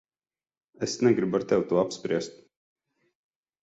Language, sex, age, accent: Latvian, male, 30-39, Riga; Dzimtā valoda; nav